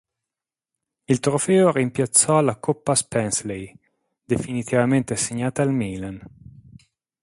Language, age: Italian, 40-49